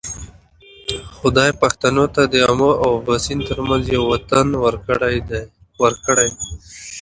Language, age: Pashto, 19-29